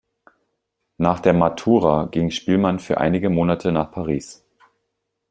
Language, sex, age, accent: German, male, 30-39, Deutschland Deutsch